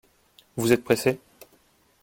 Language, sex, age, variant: French, male, 19-29, Français de métropole